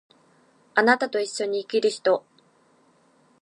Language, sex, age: Japanese, female, 19-29